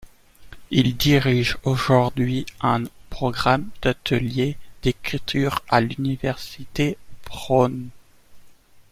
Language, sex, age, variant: French, male, 19-29, Français de métropole